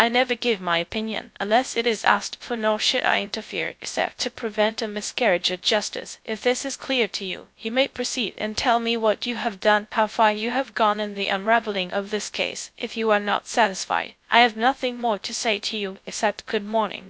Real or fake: fake